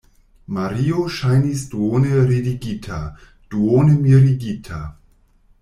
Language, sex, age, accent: Esperanto, male, 40-49, Internacia